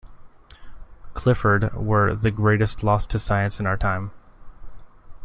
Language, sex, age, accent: English, male, 19-29, United States English